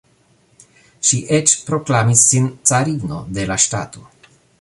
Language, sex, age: Esperanto, male, 40-49